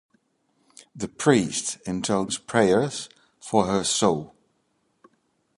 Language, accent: English, England English